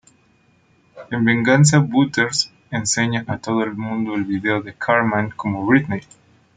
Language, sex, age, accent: Spanish, male, 30-39, México